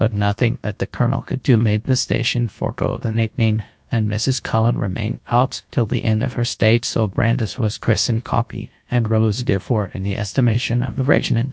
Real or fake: fake